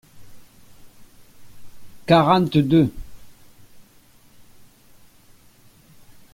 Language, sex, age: French, male, 60-69